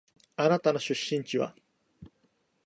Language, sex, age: Japanese, male, 40-49